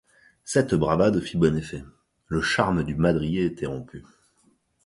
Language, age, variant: French, 30-39, Français de métropole